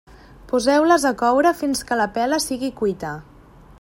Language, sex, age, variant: Catalan, female, 30-39, Central